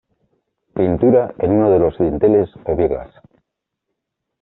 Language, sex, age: Spanish, male, 50-59